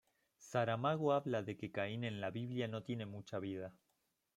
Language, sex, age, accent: Spanish, male, 30-39, Rioplatense: Argentina, Uruguay, este de Bolivia, Paraguay